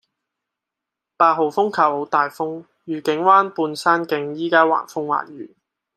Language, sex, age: Cantonese, male, 19-29